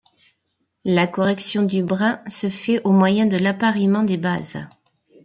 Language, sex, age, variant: French, female, 50-59, Français de métropole